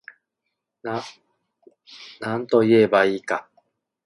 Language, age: Japanese, 40-49